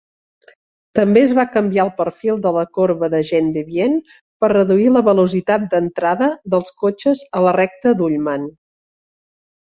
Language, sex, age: Catalan, female, under 19